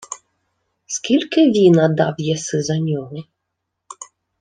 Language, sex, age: Ukrainian, female, 30-39